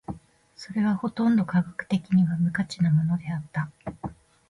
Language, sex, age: Japanese, female, 50-59